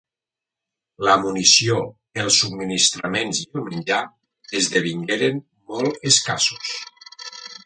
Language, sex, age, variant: Catalan, male, 40-49, Nord-Occidental